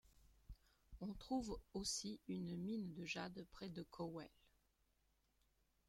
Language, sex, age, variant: French, female, 40-49, Français de métropole